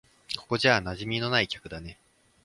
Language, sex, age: Japanese, male, 19-29